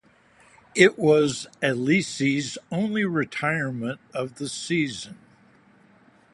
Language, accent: English, United States English